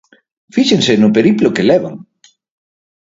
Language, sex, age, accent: Galician, male, 40-49, Oriental (común en zona oriental)